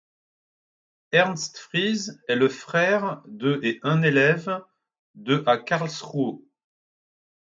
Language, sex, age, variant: French, male, 40-49, Français de métropole